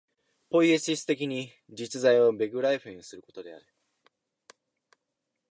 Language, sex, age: Japanese, male, under 19